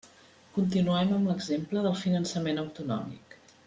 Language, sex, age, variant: Catalan, female, 50-59, Central